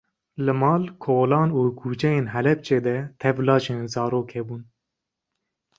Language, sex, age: Kurdish, male, 19-29